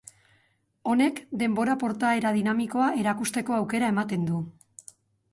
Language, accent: Basque, Mendebalekoa (Araba, Bizkaia, Gipuzkoako mendebaleko herri batzuk)